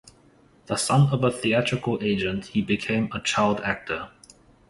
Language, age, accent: English, 19-29, New Zealand English